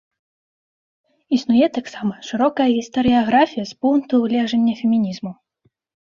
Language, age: Belarusian, 19-29